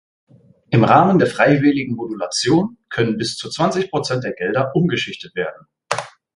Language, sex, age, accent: German, male, 19-29, Deutschland Deutsch